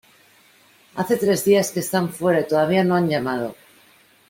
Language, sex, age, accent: Spanish, female, 40-49, España: Norte peninsular (Asturias, Castilla y León, Cantabria, País Vasco, Navarra, Aragón, La Rioja, Guadalajara, Cuenca)